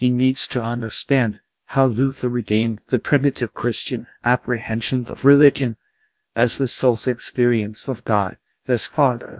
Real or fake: fake